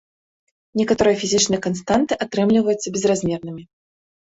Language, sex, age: Belarusian, female, 30-39